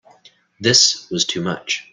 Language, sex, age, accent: English, male, 40-49, United States English